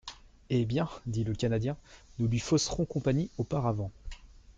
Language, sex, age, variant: French, male, 19-29, Français de métropole